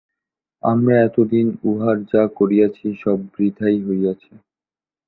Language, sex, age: Bengali, male, 19-29